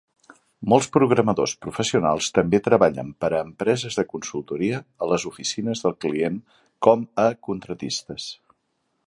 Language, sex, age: Catalan, male, 50-59